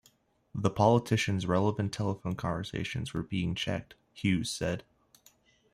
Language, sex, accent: English, male, United States English